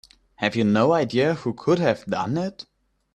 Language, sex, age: English, male, 19-29